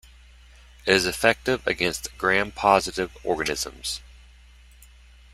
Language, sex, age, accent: English, male, 40-49, United States English